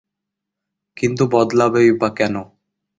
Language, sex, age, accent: Bengali, male, under 19, শুদ্ধ